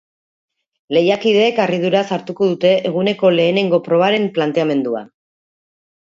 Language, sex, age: Basque, female, 40-49